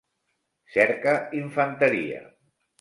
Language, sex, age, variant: Catalan, male, 60-69, Central